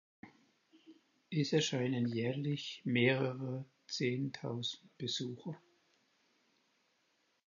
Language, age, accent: German, 70-79, Deutschland Deutsch